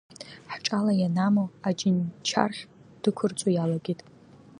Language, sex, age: Abkhazian, female, under 19